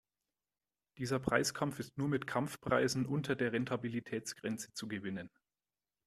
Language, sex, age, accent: German, male, 30-39, Deutschland Deutsch